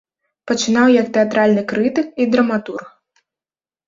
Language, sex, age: Belarusian, female, under 19